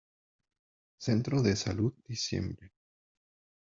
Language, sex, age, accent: Spanish, male, 40-49, México